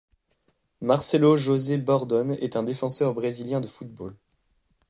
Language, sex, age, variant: French, male, 19-29, Français de métropole